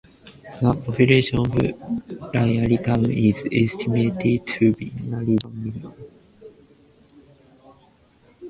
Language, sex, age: English, male, under 19